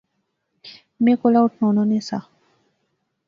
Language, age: Pahari-Potwari, 19-29